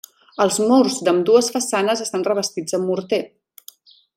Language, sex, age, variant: Catalan, female, 30-39, Central